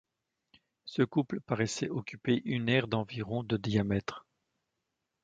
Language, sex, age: French, male, 40-49